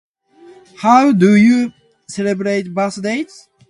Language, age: English, 19-29